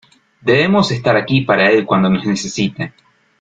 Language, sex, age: Spanish, male, 19-29